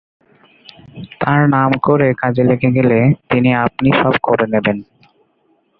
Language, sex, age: Bengali, male, 19-29